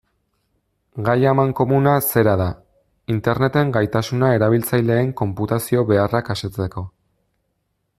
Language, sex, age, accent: Basque, male, 30-39, Erdialdekoa edo Nafarra (Gipuzkoa, Nafarroa)